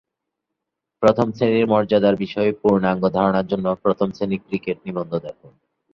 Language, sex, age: Bengali, male, 19-29